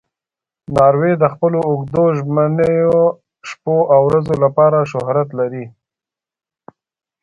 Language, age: Pashto, 40-49